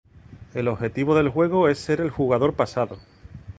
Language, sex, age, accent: Spanish, male, 40-49, España: Sur peninsular (Andalucia, Extremadura, Murcia)